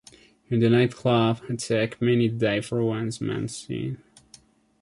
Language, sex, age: English, male, 19-29